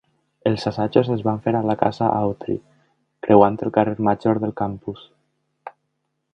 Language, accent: Catalan, valencià